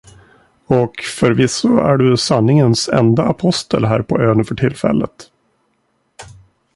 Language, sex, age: Swedish, male, 40-49